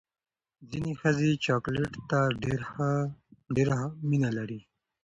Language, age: Pashto, 19-29